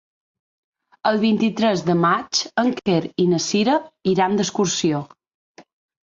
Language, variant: Catalan, Balear